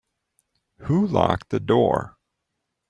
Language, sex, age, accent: English, male, 50-59, United States English